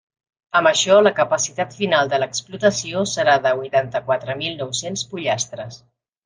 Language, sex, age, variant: Catalan, female, 40-49, Central